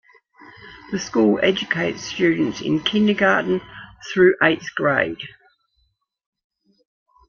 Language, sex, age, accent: English, female, 60-69, Australian English